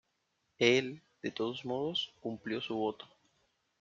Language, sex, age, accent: Spanish, male, 19-29, Caribe: Cuba, Venezuela, Puerto Rico, República Dominicana, Panamá, Colombia caribeña, México caribeño, Costa del golfo de México